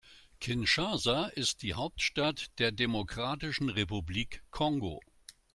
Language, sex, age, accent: German, male, 70-79, Deutschland Deutsch